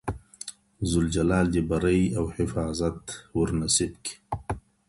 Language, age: Pashto, 40-49